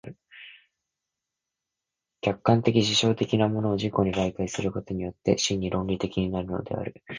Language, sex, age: Japanese, male, 19-29